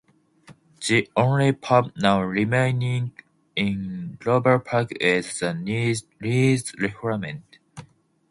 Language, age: English, 19-29